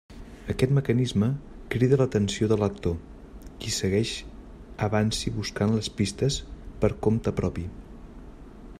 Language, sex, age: Catalan, male, 30-39